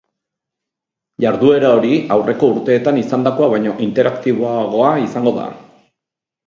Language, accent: Basque, Erdialdekoa edo Nafarra (Gipuzkoa, Nafarroa)